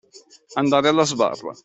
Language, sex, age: Italian, male, 19-29